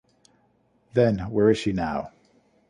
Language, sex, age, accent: English, male, 40-49, United States English